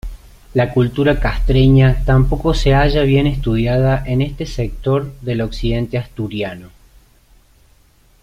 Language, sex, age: Spanish, male, 30-39